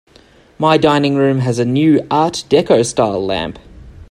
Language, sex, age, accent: English, male, 30-39, Australian English